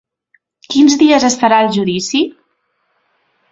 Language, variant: Catalan, Central